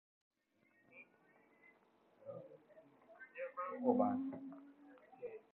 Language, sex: English, female